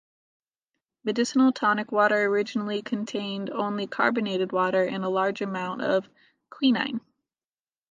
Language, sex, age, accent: English, female, 19-29, United States English